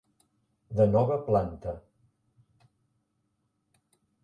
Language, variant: Catalan, Central